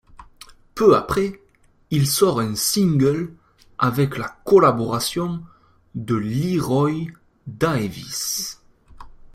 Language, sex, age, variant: French, male, 19-29, Français de métropole